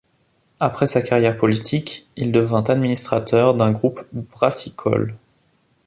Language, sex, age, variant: French, male, 30-39, Français de métropole